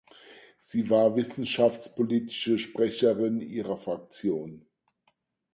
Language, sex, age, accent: German, male, 50-59, Deutschland Deutsch